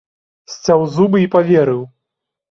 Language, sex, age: Belarusian, male, 19-29